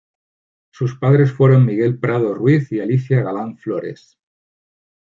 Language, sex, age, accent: Spanish, male, 40-49, España: Norte peninsular (Asturias, Castilla y León, Cantabria, País Vasco, Navarra, Aragón, La Rioja, Guadalajara, Cuenca)